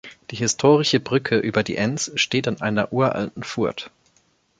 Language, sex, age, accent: German, male, 19-29, Deutschland Deutsch